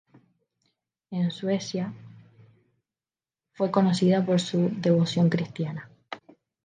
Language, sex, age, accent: Spanish, female, 19-29, España: Islas Canarias